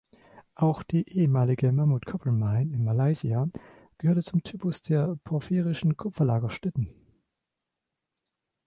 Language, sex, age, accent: German, male, 19-29, Deutschland Deutsch